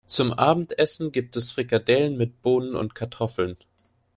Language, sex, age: German, male, 19-29